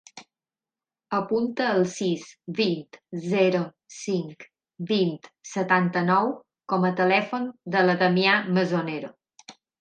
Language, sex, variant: Catalan, female, Balear